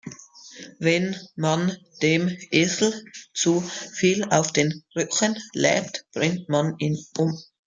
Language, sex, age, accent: German, male, under 19, Schweizerdeutsch